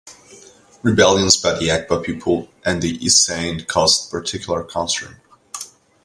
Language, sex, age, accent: English, male, 19-29, United States English